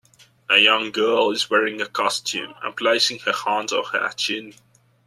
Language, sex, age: English, male, 19-29